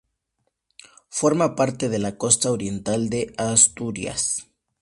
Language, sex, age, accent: Spanish, male, 19-29, México